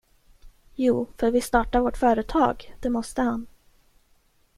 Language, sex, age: Swedish, female, 19-29